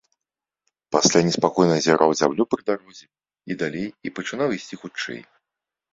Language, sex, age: Belarusian, male, 40-49